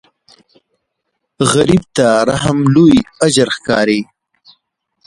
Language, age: Pashto, 30-39